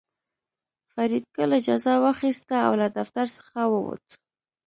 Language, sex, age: Pashto, female, 19-29